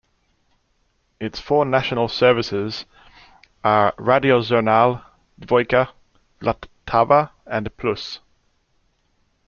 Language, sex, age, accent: English, male, 40-49, Australian English